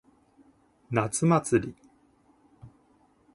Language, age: Japanese, 19-29